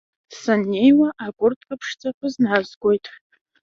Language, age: Abkhazian, under 19